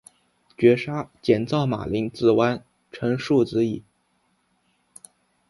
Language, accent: Chinese, 出生地：浙江省